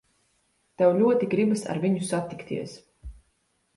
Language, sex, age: Latvian, female, 19-29